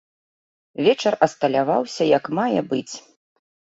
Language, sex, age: Belarusian, female, 40-49